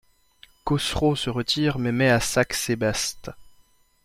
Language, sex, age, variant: French, male, 19-29, Français de métropole